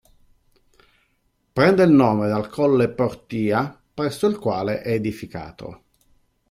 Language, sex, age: Italian, male, 50-59